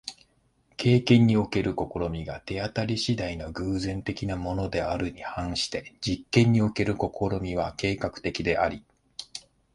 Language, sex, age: Japanese, male, 50-59